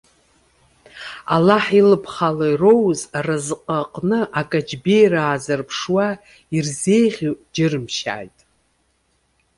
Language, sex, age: Abkhazian, female, 40-49